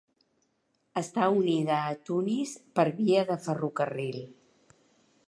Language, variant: Catalan, Central